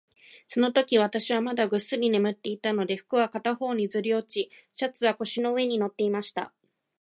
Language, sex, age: Japanese, female, 30-39